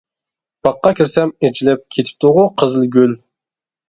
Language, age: Uyghur, 19-29